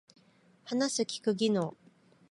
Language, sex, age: Japanese, female, 19-29